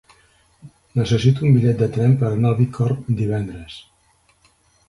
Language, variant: Catalan, Central